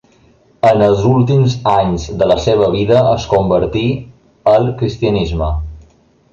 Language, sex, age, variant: Catalan, male, 19-29, Balear